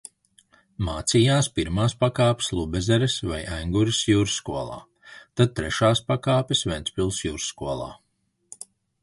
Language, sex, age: Latvian, male, 30-39